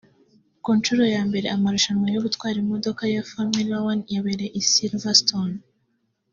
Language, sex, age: Kinyarwanda, female, under 19